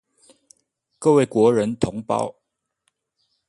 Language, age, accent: Chinese, 30-39, 出生地：宜蘭縣